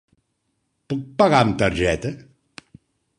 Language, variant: Catalan, Nord-Occidental